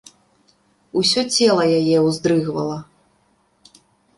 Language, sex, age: Belarusian, female, 19-29